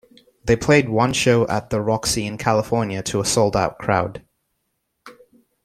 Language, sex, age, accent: English, male, 19-29, England English